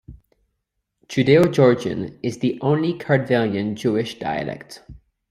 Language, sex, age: English, male, 30-39